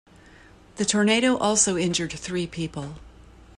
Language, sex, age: English, female, 50-59